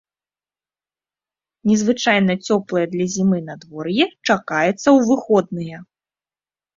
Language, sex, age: Belarusian, female, 30-39